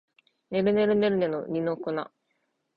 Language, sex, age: Japanese, female, 19-29